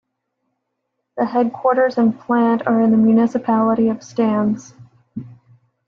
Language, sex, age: English, female, 30-39